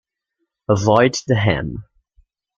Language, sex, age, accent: English, male, under 19, United States English